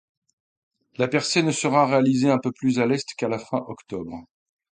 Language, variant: French, Français de métropole